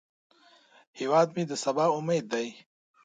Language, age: Pashto, 19-29